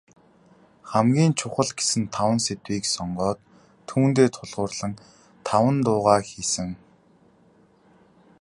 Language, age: Mongolian, 19-29